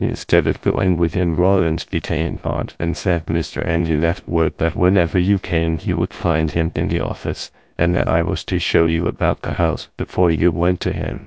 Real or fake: fake